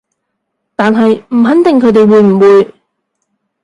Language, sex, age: Cantonese, female, 30-39